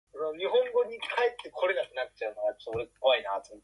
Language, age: Afrikaans, 19-29